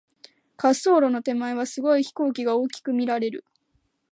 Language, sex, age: Japanese, female, under 19